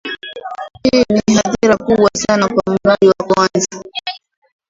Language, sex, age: Swahili, female, 19-29